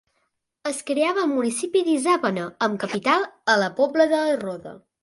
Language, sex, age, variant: Catalan, male, under 19, Central